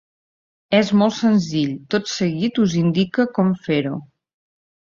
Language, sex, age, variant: Catalan, female, 50-59, Central